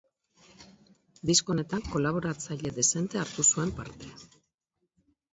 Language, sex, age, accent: Basque, female, 50-59, Mendebalekoa (Araba, Bizkaia, Gipuzkoako mendebaleko herri batzuk)